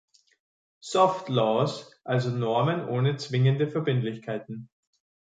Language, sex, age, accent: German, male, 30-39, Österreichisches Deutsch